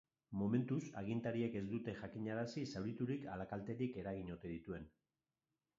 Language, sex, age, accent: Basque, male, 40-49, Mendebalekoa (Araba, Bizkaia, Gipuzkoako mendebaleko herri batzuk)